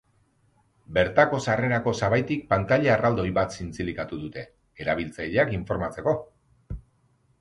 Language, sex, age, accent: Basque, male, 40-49, Mendebalekoa (Araba, Bizkaia, Gipuzkoako mendebaleko herri batzuk)